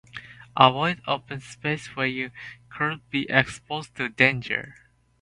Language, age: English, 19-29